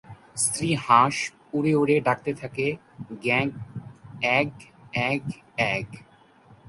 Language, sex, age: Bengali, male, under 19